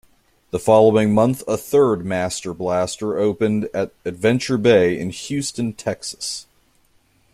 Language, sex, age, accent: English, male, 30-39, United States English